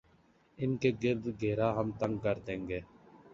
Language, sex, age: Urdu, male, 19-29